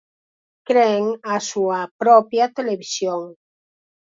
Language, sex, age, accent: Galician, female, 50-59, Normativo (estándar)